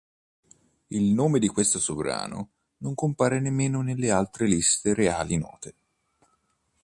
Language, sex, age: Italian, male, 30-39